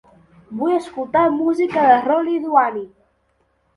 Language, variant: Catalan, Central